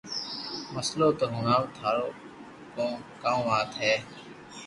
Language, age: Loarki, under 19